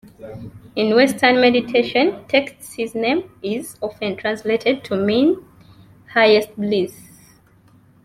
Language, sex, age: English, female, 19-29